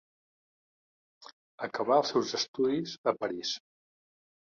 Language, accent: Catalan, gironí